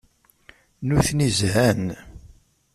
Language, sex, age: Kabyle, male, 30-39